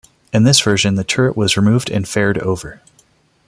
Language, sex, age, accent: English, male, 30-39, United States English